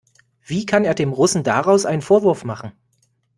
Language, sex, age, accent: German, male, 19-29, Deutschland Deutsch